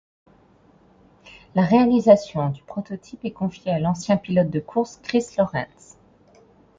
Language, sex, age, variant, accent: French, female, 40-49, Français de métropole, Parisien